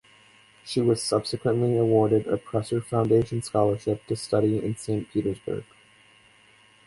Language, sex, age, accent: English, male, 19-29, United States English